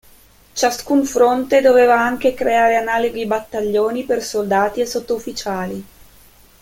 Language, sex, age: Italian, female, 19-29